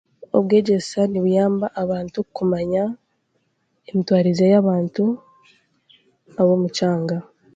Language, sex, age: Chiga, female, 19-29